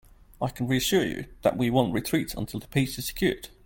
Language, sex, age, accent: English, male, 40-49, England English